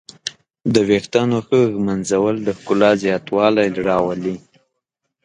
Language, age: Pashto, 19-29